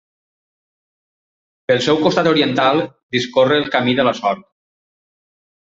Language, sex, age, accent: Catalan, male, 40-49, valencià